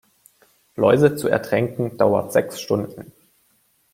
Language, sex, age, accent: German, male, 19-29, Deutschland Deutsch